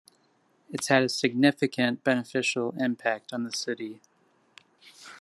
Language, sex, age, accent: English, male, 19-29, United States English